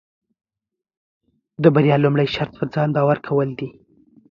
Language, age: Pashto, under 19